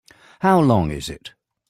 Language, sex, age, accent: English, male, 70-79, England English